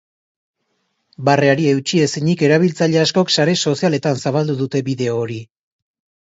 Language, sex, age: Basque, male, 30-39